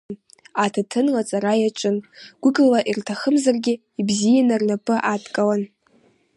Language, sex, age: Abkhazian, female, under 19